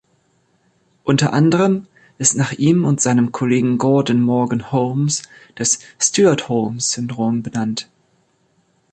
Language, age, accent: German, 30-39, Deutschland Deutsch